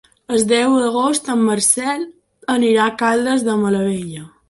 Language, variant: Catalan, Balear